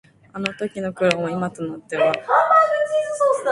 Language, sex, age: Japanese, female, under 19